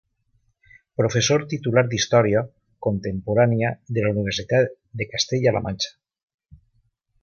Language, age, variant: Catalan, 50-59, Valencià meridional